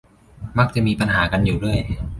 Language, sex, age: Thai, male, 19-29